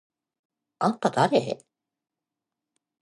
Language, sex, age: Japanese, female, 50-59